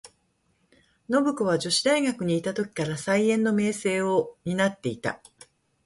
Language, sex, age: Japanese, female, 50-59